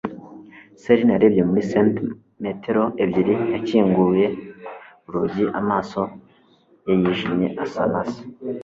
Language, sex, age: Kinyarwanda, male, 19-29